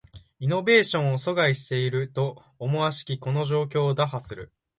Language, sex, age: Japanese, male, 19-29